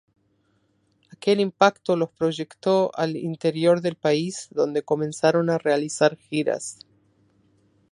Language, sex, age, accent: Spanish, female, 50-59, Rioplatense: Argentina, Uruguay, este de Bolivia, Paraguay